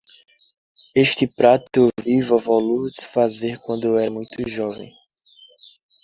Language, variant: Portuguese, Portuguese (Brasil)